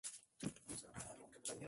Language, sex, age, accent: Spanish, male, 19-29, México